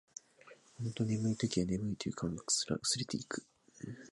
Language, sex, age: Japanese, male, 19-29